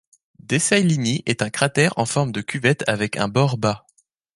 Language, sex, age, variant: French, male, 19-29, Français de métropole